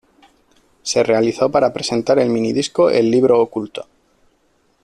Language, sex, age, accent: Spanish, male, 40-49, España: Norte peninsular (Asturias, Castilla y León, Cantabria, País Vasco, Navarra, Aragón, La Rioja, Guadalajara, Cuenca)